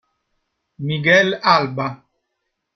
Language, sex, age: Italian, male, 40-49